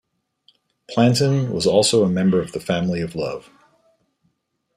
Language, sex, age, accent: English, male, 40-49, United States English